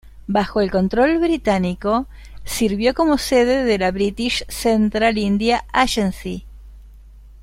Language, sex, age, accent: Spanish, female, 60-69, Rioplatense: Argentina, Uruguay, este de Bolivia, Paraguay